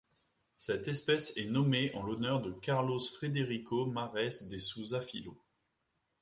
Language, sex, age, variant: French, male, 19-29, Français de métropole